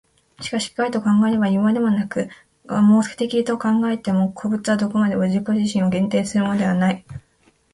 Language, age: Japanese, 19-29